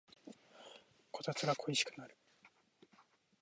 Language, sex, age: Japanese, male, 19-29